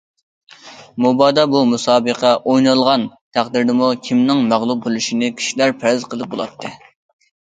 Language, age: Uyghur, 19-29